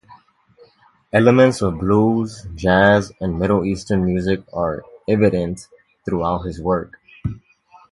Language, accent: English, United States English